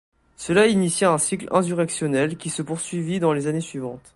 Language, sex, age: French, male, 19-29